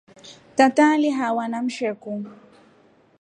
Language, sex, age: Rombo, female, 19-29